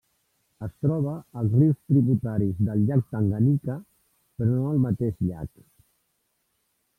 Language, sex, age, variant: Catalan, male, 50-59, Central